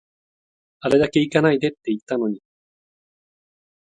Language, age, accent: Japanese, 19-29, 関西弁